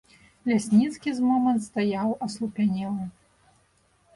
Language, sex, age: Belarusian, female, 30-39